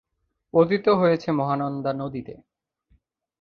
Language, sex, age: Bengali, male, 19-29